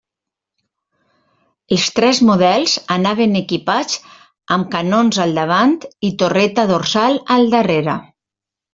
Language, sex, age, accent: Catalan, female, 50-59, valencià